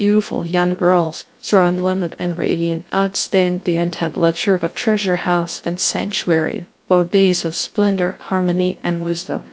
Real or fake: fake